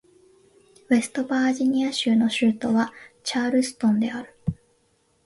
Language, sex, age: Japanese, female, 19-29